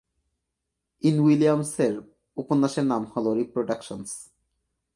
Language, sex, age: Bengali, male, 19-29